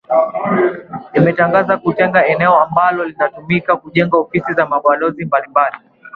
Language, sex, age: Swahili, male, 19-29